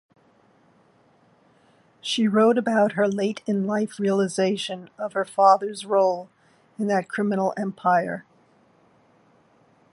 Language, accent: English, United States English